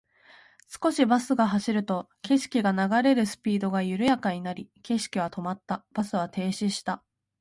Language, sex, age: Japanese, female, under 19